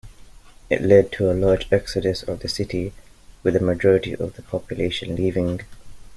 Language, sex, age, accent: English, male, 19-29, England English